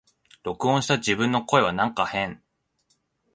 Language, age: Japanese, 19-29